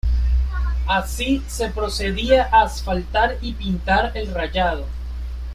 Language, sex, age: Spanish, male, 19-29